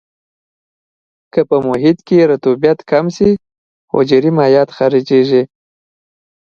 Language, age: Pashto, under 19